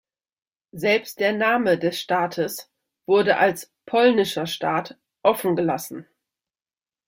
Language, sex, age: German, female, 30-39